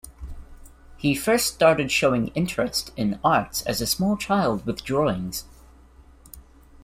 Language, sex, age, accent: English, male, 19-29, New Zealand English